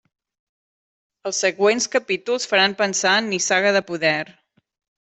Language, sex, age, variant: Catalan, female, 40-49, Central